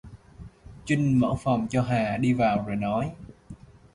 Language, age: Vietnamese, 19-29